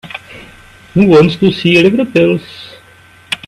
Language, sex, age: English, male, 19-29